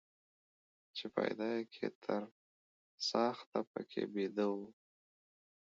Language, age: Pashto, 30-39